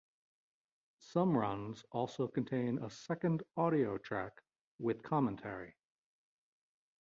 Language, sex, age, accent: English, male, 50-59, United States English